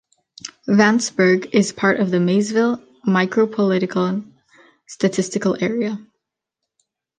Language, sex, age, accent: English, female, under 19, United States English